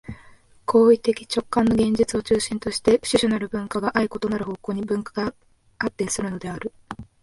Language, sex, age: Japanese, female, 19-29